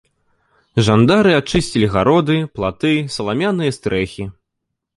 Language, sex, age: Belarusian, male, 19-29